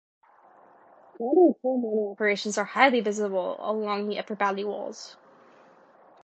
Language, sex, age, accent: English, female, 19-29, United States English